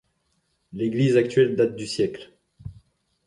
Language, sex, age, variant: French, male, 40-49, Français de métropole